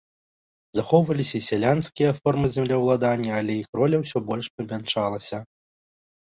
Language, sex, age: Belarusian, male, 19-29